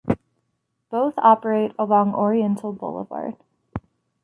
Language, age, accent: English, 30-39, United States English